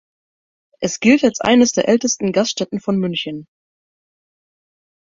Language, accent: German, Deutschland Deutsch